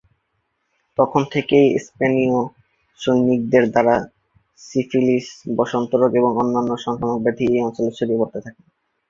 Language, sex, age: Bengali, male, 19-29